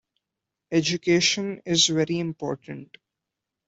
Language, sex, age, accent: English, male, under 19, India and South Asia (India, Pakistan, Sri Lanka)